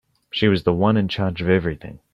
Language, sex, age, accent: English, male, under 19, New Zealand English